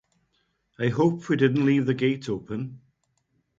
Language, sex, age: English, male, 50-59